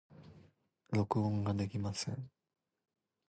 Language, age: Japanese, 19-29